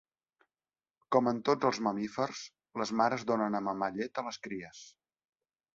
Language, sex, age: Catalan, male, 19-29